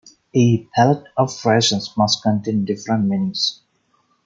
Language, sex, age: English, male, 30-39